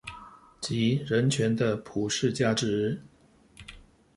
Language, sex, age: Chinese, male, 40-49